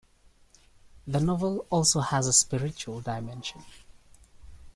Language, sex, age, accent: English, male, 19-29, England English